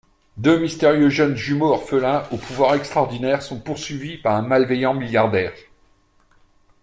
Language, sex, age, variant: French, male, 40-49, Français de métropole